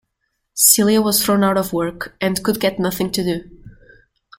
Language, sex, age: English, female, 19-29